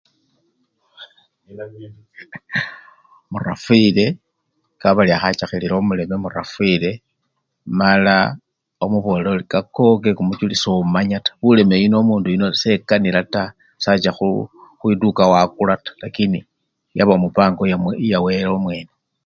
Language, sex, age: Luyia, male, 60-69